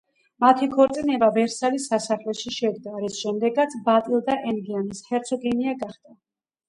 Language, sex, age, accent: Georgian, female, 40-49, ჩვეულებრივი